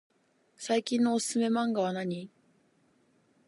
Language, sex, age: Japanese, female, 19-29